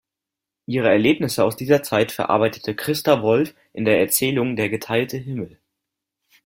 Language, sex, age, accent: German, male, 19-29, Deutschland Deutsch